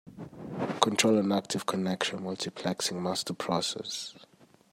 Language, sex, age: English, male, 19-29